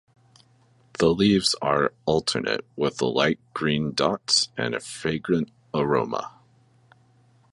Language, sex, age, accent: English, male, 30-39, United States English